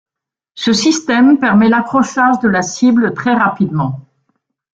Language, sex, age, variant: French, female, 60-69, Français de métropole